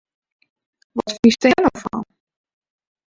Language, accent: Western Frisian, Klaaifrysk